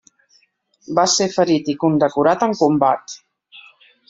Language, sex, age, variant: Catalan, female, 40-49, Central